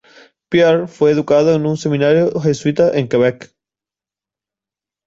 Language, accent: Spanish, España: Sur peninsular (Andalucia, Extremadura, Murcia)